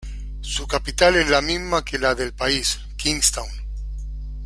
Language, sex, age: Spanish, male, 50-59